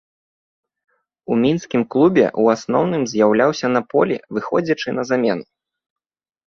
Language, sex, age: Belarusian, male, 30-39